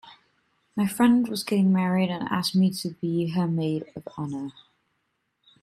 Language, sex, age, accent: English, female, 30-39, England English